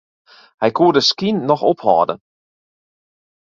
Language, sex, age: Western Frisian, male, 40-49